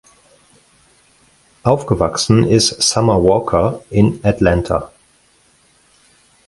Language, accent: German, Deutschland Deutsch